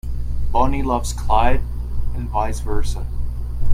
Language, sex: English, male